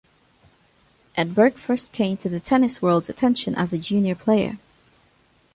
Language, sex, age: English, female, under 19